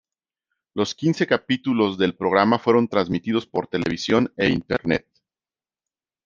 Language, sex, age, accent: Spanish, male, 40-49, México